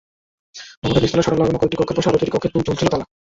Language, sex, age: Bengali, male, 19-29